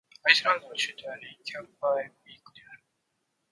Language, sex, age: Japanese, male, 30-39